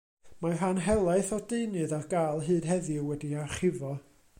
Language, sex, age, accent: Welsh, male, 40-49, Y Deyrnas Unedig Cymraeg